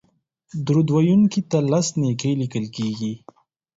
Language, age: Pashto, 19-29